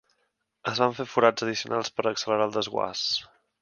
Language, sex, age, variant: Catalan, male, 19-29, Central